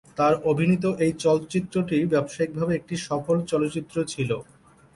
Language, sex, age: Bengali, male, 30-39